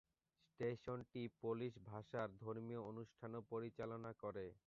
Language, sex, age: Bengali, male, 19-29